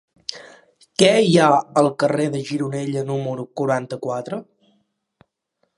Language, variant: Catalan, Central